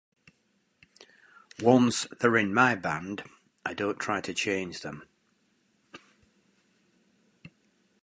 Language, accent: English, England English